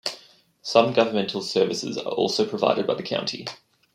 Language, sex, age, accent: English, male, 19-29, Australian English